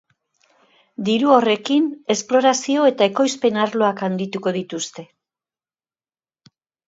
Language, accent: Basque, Mendebalekoa (Araba, Bizkaia, Gipuzkoako mendebaleko herri batzuk)